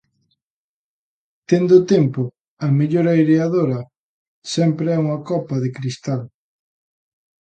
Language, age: Galician, 19-29